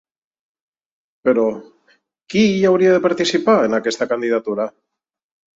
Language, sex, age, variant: Catalan, male, 40-49, Central